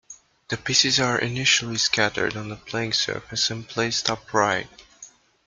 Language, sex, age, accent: English, male, 19-29, United States English